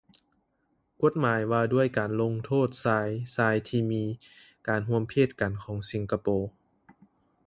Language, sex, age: Lao, male, 19-29